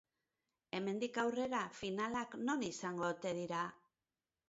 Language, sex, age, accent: Basque, female, 50-59, Erdialdekoa edo Nafarra (Gipuzkoa, Nafarroa)